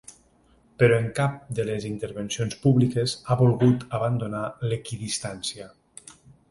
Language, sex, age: Catalan, male, 40-49